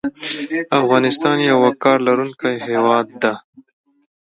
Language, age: Pashto, 19-29